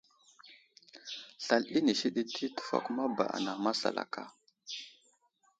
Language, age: Wuzlam, 19-29